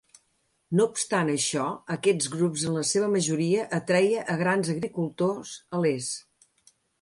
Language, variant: Catalan, Central